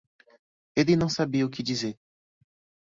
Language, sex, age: Portuguese, male, 30-39